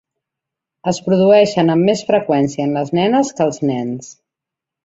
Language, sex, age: Catalan, female, 40-49